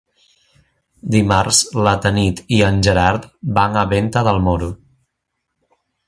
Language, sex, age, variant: Catalan, male, 19-29, Central